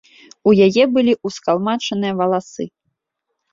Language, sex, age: Belarusian, female, 30-39